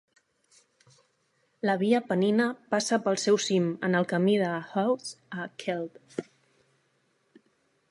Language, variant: Catalan, Nord-Occidental